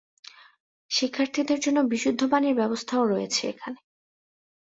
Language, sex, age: Bengali, female, 19-29